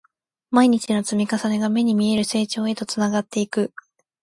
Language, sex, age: Japanese, female, 19-29